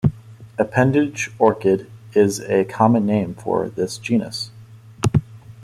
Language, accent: English, United States English